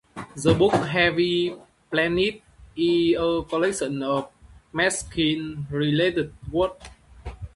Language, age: English, 19-29